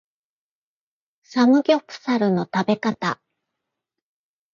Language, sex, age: Japanese, female, 50-59